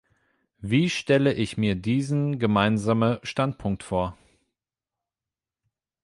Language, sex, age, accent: German, male, 30-39, Deutschland Deutsch